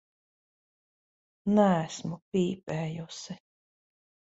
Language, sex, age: Latvian, female, 40-49